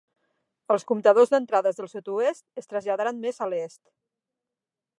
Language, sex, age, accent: Catalan, female, 40-49, central; nord-occidental